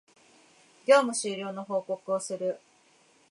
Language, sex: Japanese, female